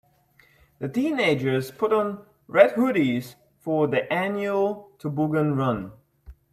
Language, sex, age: English, male, 19-29